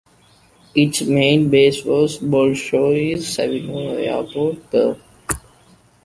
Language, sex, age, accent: English, male, under 19, India and South Asia (India, Pakistan, Sri Lanka)